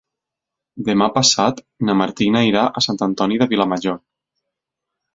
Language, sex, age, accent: Catalan, male, 30-39, valencià